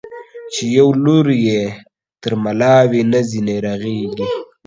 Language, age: Pashto, under 19